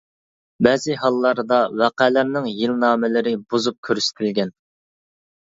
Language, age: Uyghur, 19-29